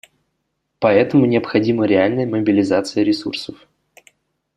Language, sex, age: Russian, male, under 19